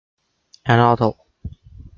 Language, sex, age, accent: English, male, under 19, United States English